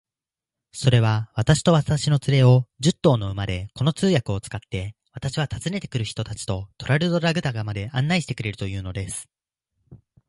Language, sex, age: Japanese, male, 19-29